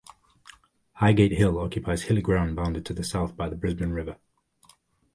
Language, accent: English, England English